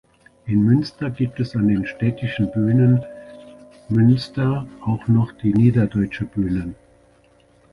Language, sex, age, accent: German, male, 60-69, Deutschland Deutsch